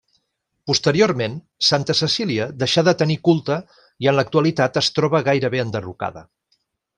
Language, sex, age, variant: Catalan, male, 40-49, Central